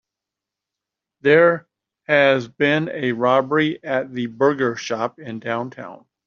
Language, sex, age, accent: English, male, 50-59, United States English